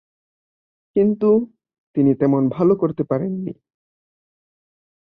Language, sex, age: Bengali, male, 19-29